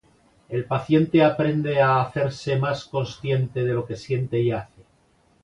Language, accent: Spanish, España: Centro-Sur peninsular (Madrid, Toledo, Castilla-La Mancha)